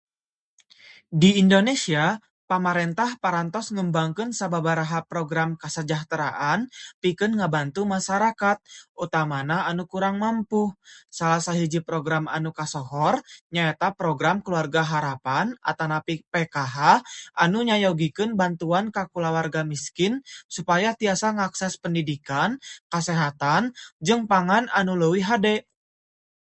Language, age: Sundanese, 19-29